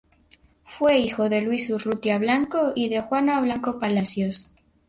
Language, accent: Spanish, Caribe: Cuba, Venezuela, Puerto Rico, República Dominicana, Panamá, Colombia caribeña, México caribeño, Costa del golfo de México